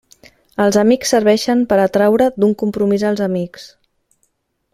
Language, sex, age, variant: Catalan, female, 30-39, Central